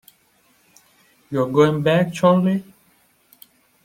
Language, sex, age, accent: English, male, 19-29, United States English